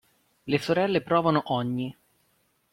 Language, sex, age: Italian, male, 30-39